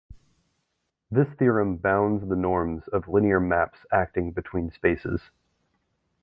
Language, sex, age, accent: English, male, 30-39, United States English